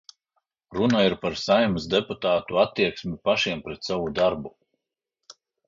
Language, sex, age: Latvian, male, 40-49